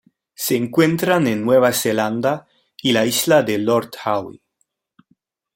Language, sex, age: Spanish, male, 30-39